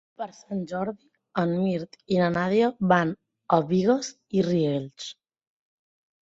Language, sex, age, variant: Catalan, female, 19-29, Central